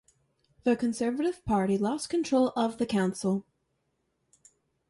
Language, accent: English, United States English